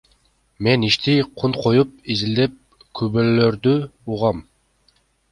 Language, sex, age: Kyrgyz, male, 19-29